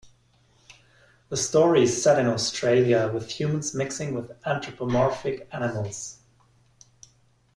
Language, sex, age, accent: English, male, 40-49, United States English